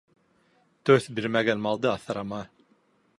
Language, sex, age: Bashkir, male, 40-49